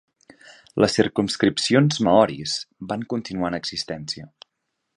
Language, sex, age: Catalan, male, 19-29